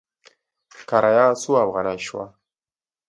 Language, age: Pashto, 19-29